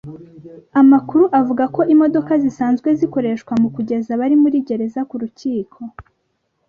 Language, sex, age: Kinyarwanda, male, 19-29